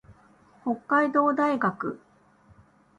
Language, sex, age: Japanese, female, 40-49